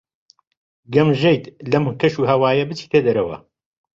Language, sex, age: Central Kurdish, male, 50-59